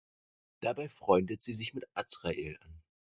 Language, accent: German, Deutschland Deutsch